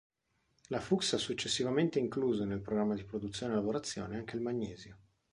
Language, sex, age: Italian, male, 40-49